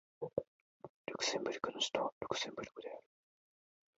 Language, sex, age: Japanese, male, 19-29